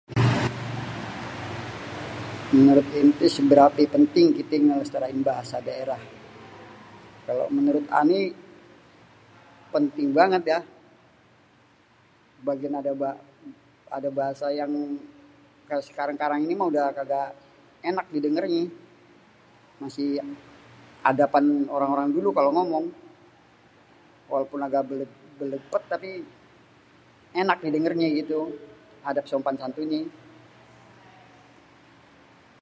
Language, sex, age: Betawi, male, 40-49